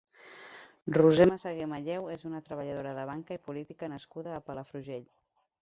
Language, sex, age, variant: Catalan, female, 30-39, Central